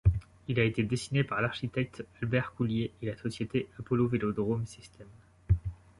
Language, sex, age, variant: French, male, 19-29, Français de métropole